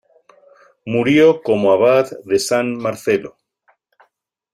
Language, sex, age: Spanish, male, 50-59